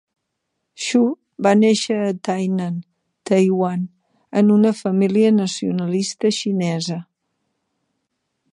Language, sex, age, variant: Catalan, female, 50-59, Central